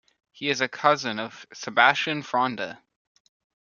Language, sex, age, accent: English, male, under 19, United States English